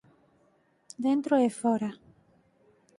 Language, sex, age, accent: Galician, female, 19-29, Normativo (estándar)